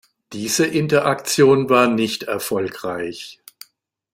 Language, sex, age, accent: German, male, 60-69, Deutschland Deutsch